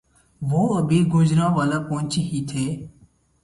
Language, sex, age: Urdu, male, 19-29